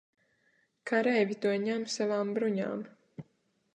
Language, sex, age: Latvian, female, 19-29